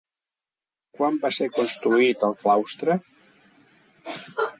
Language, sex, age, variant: Catalan, male, 60-69, Central